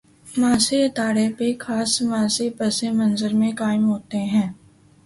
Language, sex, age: Urdu, female, 19-29